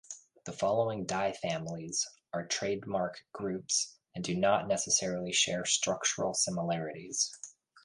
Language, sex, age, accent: English, male, 30-39, United States English